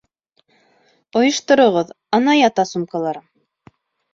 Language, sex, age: Bashkir, female, 19-29